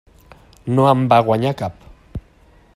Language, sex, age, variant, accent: Catalan, male, 40-49, Central, central